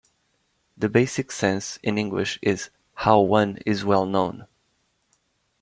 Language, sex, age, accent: English, male, 19-29, United States English